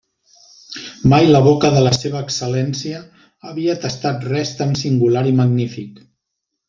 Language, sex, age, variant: Catalan, male, 50-59, Central